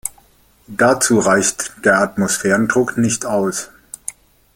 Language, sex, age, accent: German, male, 50-59, Deutschland Deutsch